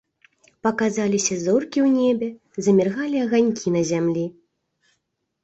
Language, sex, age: Belarusian, female, 19-29